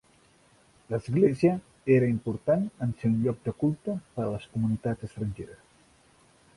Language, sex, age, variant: Catalan, male, 50-59, Central